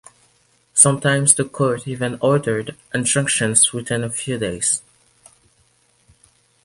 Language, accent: English, United States English